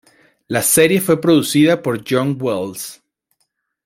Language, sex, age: Spanish, male, 19-29